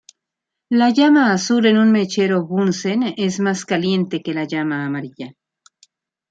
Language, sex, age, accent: Spanish, female, 50-59, México